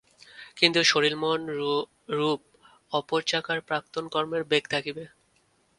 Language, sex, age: Bengali, male, 19-29